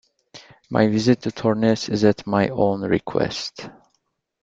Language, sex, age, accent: English, male, 30-39, Singaporean English